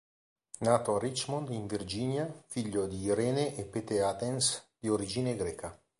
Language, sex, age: Italian, male, 40-49